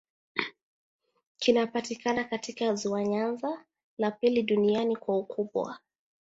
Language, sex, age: Swahili, male, 19-29